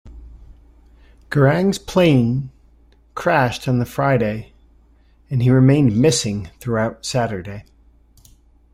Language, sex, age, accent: English, male, 40-49, United States English